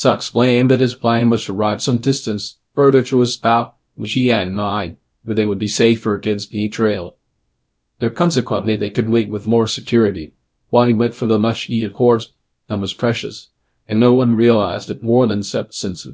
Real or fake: fake